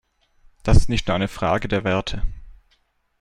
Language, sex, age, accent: German, male, under 19, Deutschland Deutsch